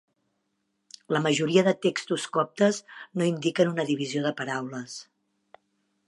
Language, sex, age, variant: Catalan, female, 40-49, Central